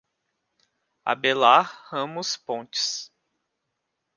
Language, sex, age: Portuguese, male, 19-29